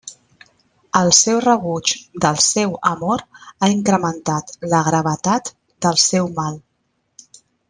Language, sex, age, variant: Catalan, female, 40-49, Central